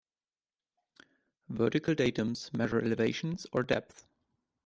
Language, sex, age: English, male, 19-29